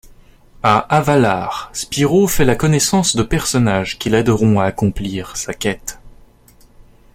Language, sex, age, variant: French, male, 19-29, Français de métropole